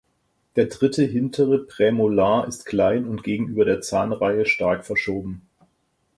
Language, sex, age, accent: German, male, 50-59, Deutschland Deutsch